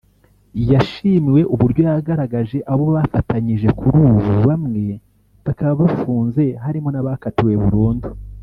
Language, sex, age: Kinyarwanda, male, 30-39